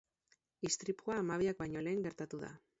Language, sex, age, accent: Basque, female, 19-29, Erdialdekoa edo Nafarra (Gipuzkoa, Nafarroa)